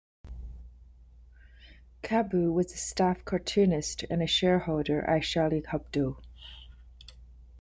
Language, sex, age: English, female, 40-49